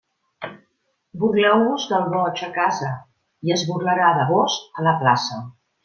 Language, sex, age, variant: Catalan, female, 50-59, Central